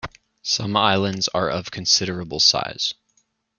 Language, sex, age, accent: English, male, 19-29, Canadian English